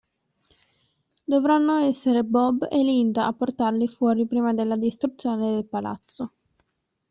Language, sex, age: Italian, female, 19-29